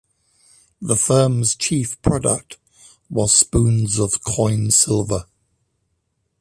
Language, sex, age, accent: English, male, 60-69, England English